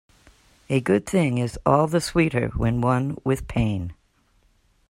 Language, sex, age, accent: English, female, 30-39, United States English